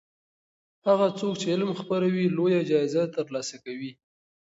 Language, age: Pashto, 19-29